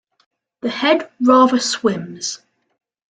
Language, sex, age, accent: English, male, under 19, England English